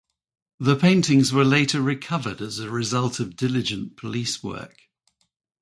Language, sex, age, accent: English, male, 60-69, England English